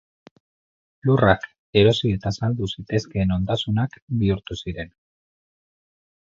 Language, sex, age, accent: Basque, male, 40-49, Mendebalekoa (Araba, Bizkaia, Gipuzkoako mendebaleko herri batzuk)